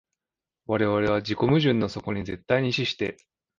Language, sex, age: Japanese, male, 30-39